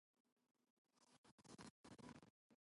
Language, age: English, 19-29